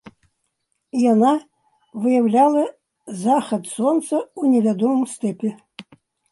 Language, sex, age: Belarusian, female, 70-79